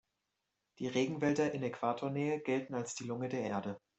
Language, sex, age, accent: German, male, 19-29, Deutschland Deutsch